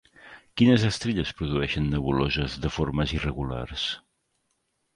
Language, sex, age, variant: Catalan, male, 50-59, Central